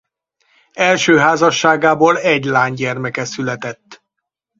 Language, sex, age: Hungarian, male, 60-69